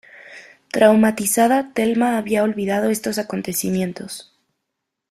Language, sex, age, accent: Spanish, female, 19-29, México